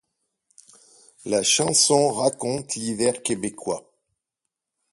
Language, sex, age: French, male, 60-69